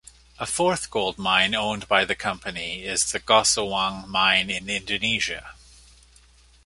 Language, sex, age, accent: English, male, 50-59, Canadian English